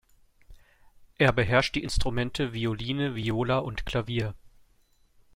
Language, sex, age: German, male, 30-39